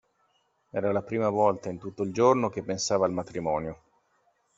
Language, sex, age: Italian, male, 40-49